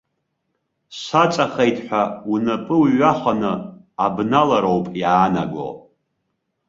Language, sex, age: Abkhazian, male, 50-59